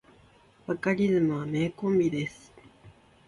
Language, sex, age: Japanese, female, 19-29